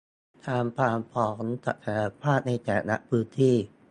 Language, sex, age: Thai, male, 19-29